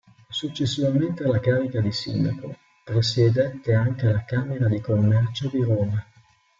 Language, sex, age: Italian, male, 40-49